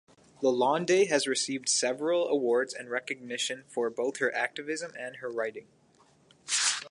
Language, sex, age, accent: English, male, under 19, United States English